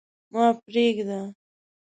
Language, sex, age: Pashto, female, 19-29